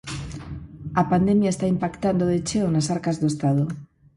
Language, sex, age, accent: Galician, female, 40-49, Normativo (estándar)